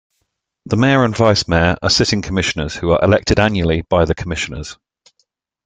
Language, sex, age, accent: English, male, 40-49, England English